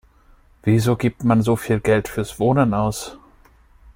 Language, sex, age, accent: German, male, 19-29, Deutschland Deutsch